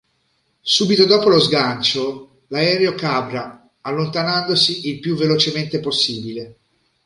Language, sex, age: Italian, male, 40-49